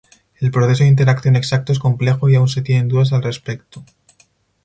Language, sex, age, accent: Spanish, male, 19-29, España: Centro-Sur peninsular (Madrid, Toledo, Castilla-La Mancha)